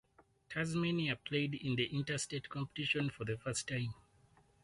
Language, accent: English, Southern African (South Africa, Zimbabwe, Namibia)